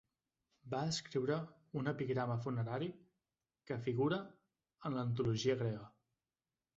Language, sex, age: Catalan, male, 30-39